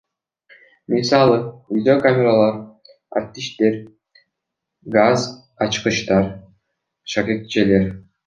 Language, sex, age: Kyrgyz, male, 19-29